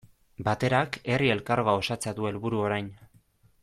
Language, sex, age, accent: Basque, male, 19-29, Erdialdekoa edo Nafarra (Gipuzkoa, Nafarroa)